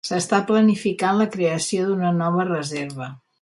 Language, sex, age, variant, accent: Catalan, female, 60-69, Central, Català central